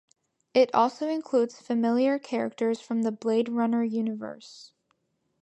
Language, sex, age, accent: English, female, under 19, United States English